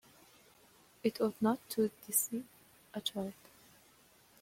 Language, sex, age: English, female, 19-29